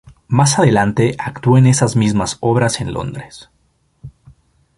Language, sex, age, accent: Spanish, male, 19-29, México